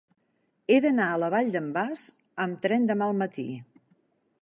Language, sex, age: Catalan, female, 60-69